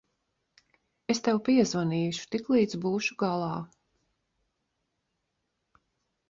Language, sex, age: Latvian, female, 60-69